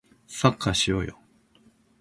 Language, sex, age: Japanese, male, 60-69